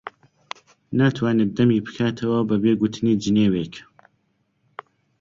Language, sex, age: Central Kurdish, male, 30-39